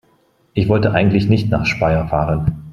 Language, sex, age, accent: German, male, 30-39, Deutschland Deutsch